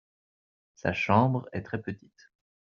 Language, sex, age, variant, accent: French, male, 30-39, Français d'Europe, Français de Belgique